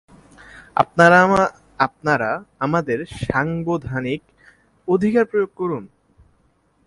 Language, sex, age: Bengali, male, 19-29